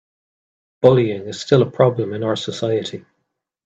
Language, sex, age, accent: English, male, 30-39, Irish English